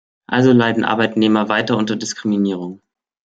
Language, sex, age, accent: German, male, 19-29, Deutschland Deutsch